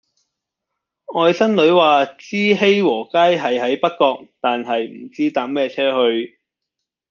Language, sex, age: Cantonese, male, 30-39